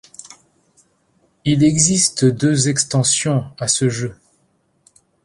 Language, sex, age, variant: French, male, 30-39, Français de métropole